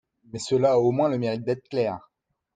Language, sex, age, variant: French, male, 30-39, Français de métropole